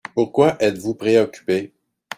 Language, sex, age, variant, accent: French, male, 40-49, Français d'Amérique du Nord, Français du Canada